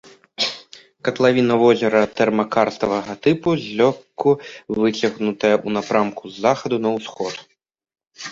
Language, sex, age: Belarusian, male, under 19